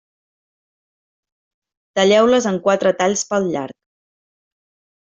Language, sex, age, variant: Catalan, female, 30-39, Central